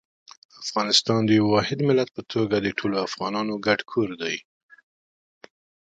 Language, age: Pashto, 50-59